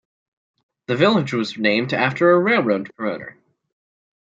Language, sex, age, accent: English, male, under 19, United States English